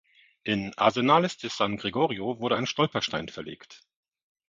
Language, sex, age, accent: German, male, 40-49, Deutschland Deutsch